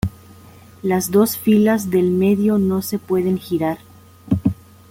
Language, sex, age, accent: Spanish, female, 30-39, México